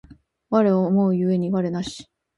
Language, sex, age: Japanese, female, 19-29